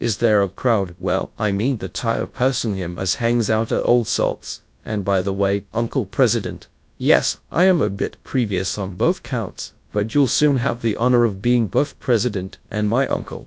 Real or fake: fake